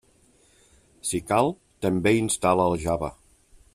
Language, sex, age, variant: Catalan, male, 50-59, Central